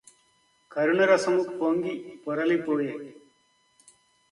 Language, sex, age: Telugu, male, 60-69